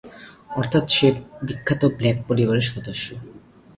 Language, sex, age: Bengali, male, under 19